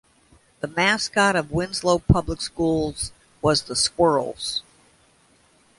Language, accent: English, United States English